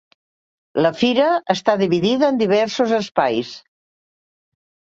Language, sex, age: Catalan, female, 60-69